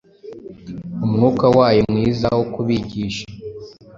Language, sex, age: Kinyarwanda, male, 19-29